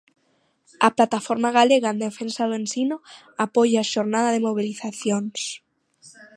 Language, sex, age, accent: Galician, female, under 19, Atlántico (seseo e gheada); Normativo (estándar)